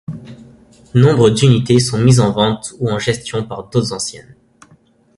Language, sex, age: French, male, under 19